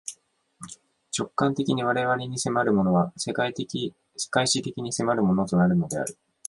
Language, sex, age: Japanese, male, 19-29